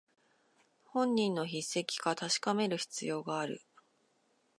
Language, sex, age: Japanese, female, 40-49